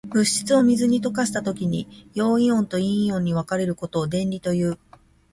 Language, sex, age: Japanese, female, 50-59